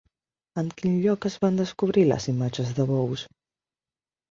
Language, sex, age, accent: Catalan, female, 19-29, aprenent (recent, des del castellà)